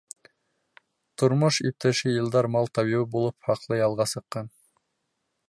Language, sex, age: Bashkir, male, 19-29